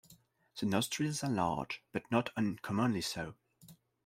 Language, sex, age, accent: English, male, 19-29, England English